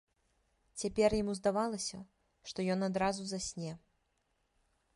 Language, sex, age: Belarusian, female, 19-29